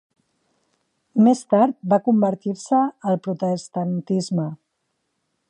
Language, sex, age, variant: Catalan, female, 40-49, Central